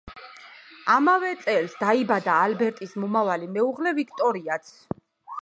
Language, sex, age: Georgian, female, 30-39